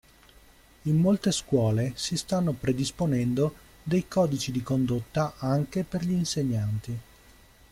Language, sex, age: Italian, male, 30-39